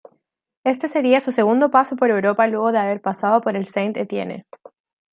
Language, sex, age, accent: Spanish, female, 19-29, Chileno: Chile, Cuyo